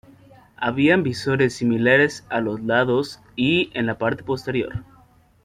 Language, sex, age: Spanish, male, under 19